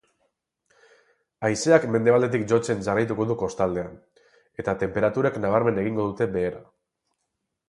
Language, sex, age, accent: Basque, male, 40-49, Mendebalekoa (Araba, Bizkaia, Gipuzkoako mendebaleko herri batzuk)